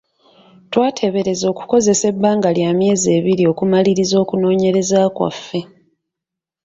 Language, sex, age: Ganda, female, 30-39